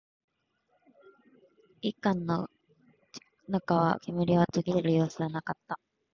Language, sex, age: Japanese, female, 19-29